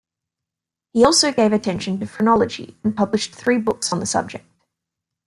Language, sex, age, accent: English, female, 19-29, Australian English